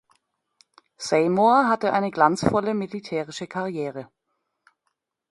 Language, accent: German, Deutschland Deutsch